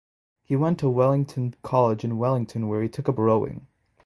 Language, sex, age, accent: English, male, under 19, United States English